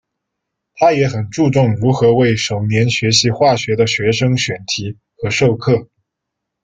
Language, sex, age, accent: Chinese, male, 19-29, 出生地：四川省